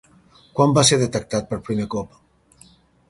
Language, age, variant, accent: Catalan, 50-59, Central, central